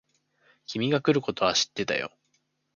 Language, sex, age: Japanese, male, 19-29